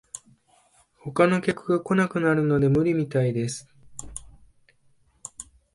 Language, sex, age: Japanese, male, 19-29